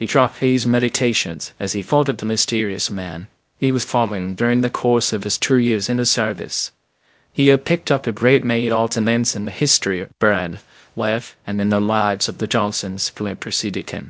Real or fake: fake